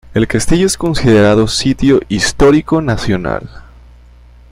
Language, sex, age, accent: Spanish, male, 19-29, México